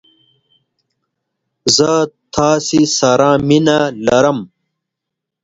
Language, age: Pashto, 19-29